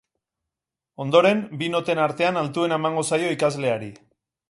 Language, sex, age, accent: Basque, male, 30-39, Erdialdekoa edo Nafarra (Gipuzkoa, Nafarroa)